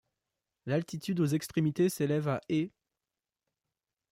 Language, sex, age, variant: French, male, under 19, Français de métropole